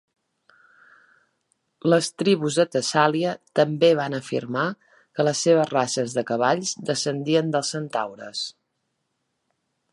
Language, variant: Catalan, Central